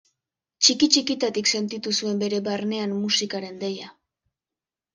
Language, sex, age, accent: Basque, female, under 19, Mendebalekoa (Araba, Bizkaia, Gipuzkoako mendebaleko herri batzuk)